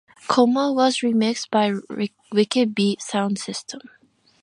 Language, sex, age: English, female, 19-29